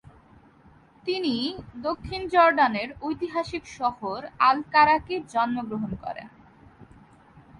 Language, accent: Bengali, শুদ্ধ বাংলা